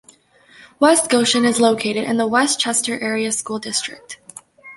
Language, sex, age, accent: English, female, 19-29, Canadian English